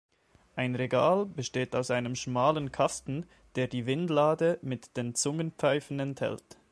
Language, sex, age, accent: German, male, 19-29, Schweizerdeutsch